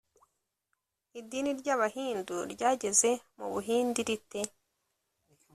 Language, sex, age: Kinyarwanda, female, 19-29